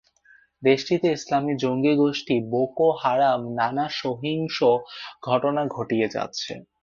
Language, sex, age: Bengali, male, 19-29